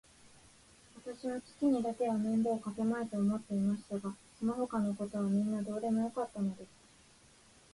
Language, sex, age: Japanese, female, 19-29